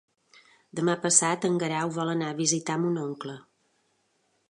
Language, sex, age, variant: Catalan, female, 40-49, Balear